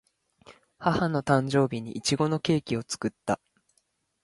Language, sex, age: Japanese, male, 19-29